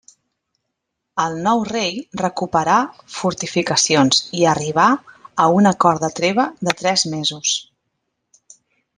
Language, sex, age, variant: Catalan, female, 40-49, Central